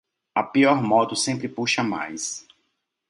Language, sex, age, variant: Portuguese, male, 30-39, Portuguese (Brasil)